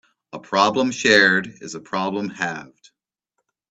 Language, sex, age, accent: English, male, 40-49, United States English